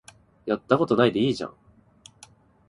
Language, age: Japanese, 19-29